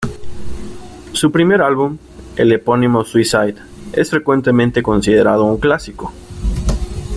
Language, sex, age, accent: Spanish, male, 19-29, México